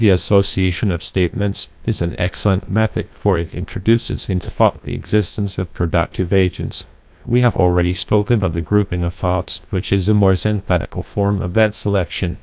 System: TTS, GlowTTS